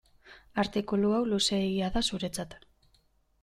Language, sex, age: Basque, female, 30-39